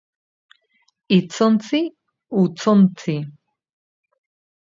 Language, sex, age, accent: Basque, female, 50-59, Mendebalekoa (Araba, Bizkaia, Gipuzkoako mendebaleko herri batzuk)